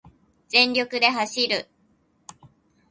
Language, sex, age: Japanese, female, 19-29